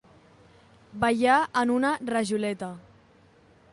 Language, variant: Catalan, Central